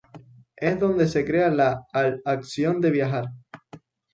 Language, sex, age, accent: Spanish, male, 19-29, España: Islas Canarias